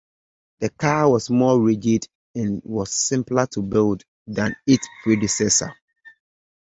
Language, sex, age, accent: English, male, 30-39, United States English